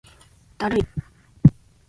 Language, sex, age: Japanese, female, 19-29